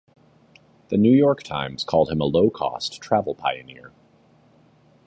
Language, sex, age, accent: English, male, 30-39, United States English